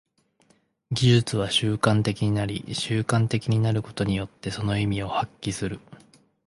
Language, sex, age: Japanese, male, 19-29